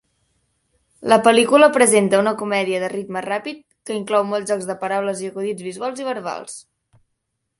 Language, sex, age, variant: Catalan, female, under 19, Central